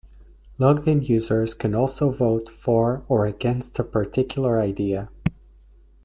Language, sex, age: English, male, 19-29